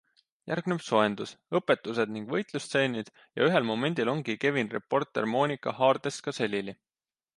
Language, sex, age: Estonian, male, 19-29